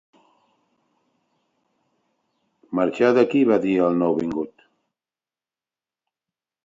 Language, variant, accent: Catalan, Central, central; Neutre